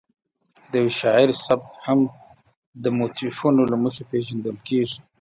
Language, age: Pashto, 30-39